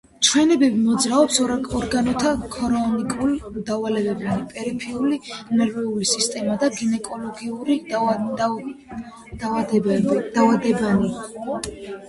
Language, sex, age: Georgian, female, under 19